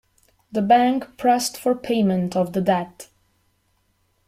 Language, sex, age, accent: English, female, 30-39, United States English